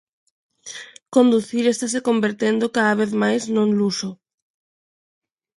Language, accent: Galician, Neofalante